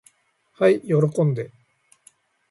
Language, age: Japanese, 50-59